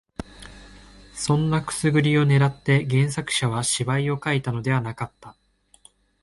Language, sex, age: Japanese, male, 19-29